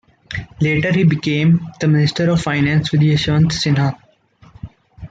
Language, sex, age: English, male, 19-29